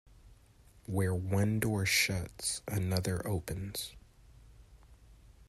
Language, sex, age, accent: English, male, 19-29, United States English